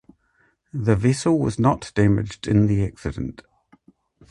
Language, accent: English, New Zealand English